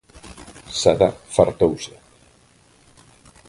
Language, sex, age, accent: Galician, male, 50-59, Normativo (estándar)